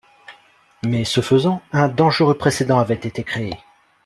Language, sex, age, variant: French, male, 30-39, Français de métropole